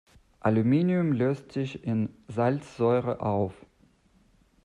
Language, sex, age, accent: German, male, 30-39, Deutschland Deutsch